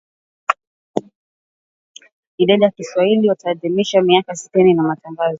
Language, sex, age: Swahili, female, 19-29